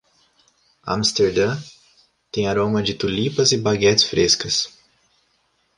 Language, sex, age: Portuguese, male, 19-29